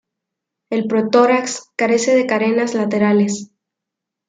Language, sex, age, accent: Spanish, female, 19-29, México